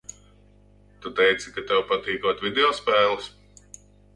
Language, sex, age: Latvian, male, 40-49